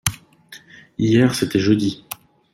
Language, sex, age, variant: French, male, 30-39, Français de métropole